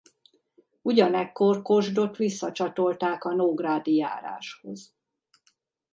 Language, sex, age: Hungarian, female, 50-59